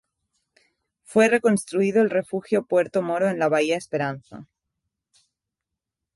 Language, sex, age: Spanish, female, 30-39